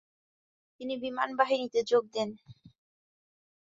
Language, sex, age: Bengali, female, 19-29